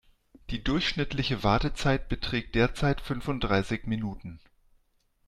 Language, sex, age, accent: German, male, 40-49, Deutschland Deutsch